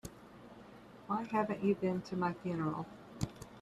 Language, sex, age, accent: English, female, 40-49, United States English